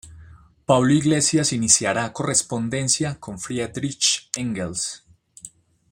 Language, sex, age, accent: Spanish, male, 19-29, Caribe: Cuba, Venezuela, Puerto Rico, República Dominicana, Panamá, Colombia caribeña, México caribeño, Costa del golfo de México